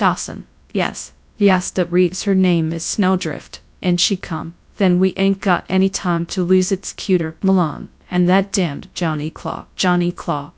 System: TTS, GradTTS